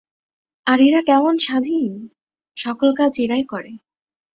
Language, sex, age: Bengali, female, 19-29